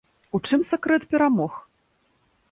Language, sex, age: Belarusian, female, 30-39